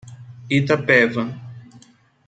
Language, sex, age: Portuguese, male, 30-39